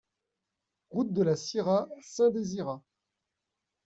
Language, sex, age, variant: French, male, 30-39, Français de métropole